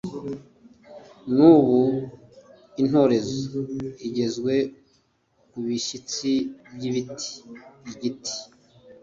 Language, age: Kinyarwanda, 30-39